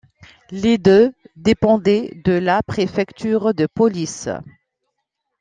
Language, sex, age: French, female, 40-49